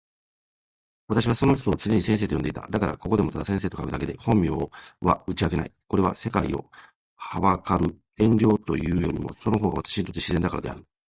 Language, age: Japanese, 40-49